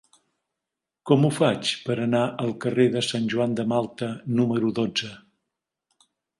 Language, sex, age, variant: Catalan, male, 60-69, Nord-Occidental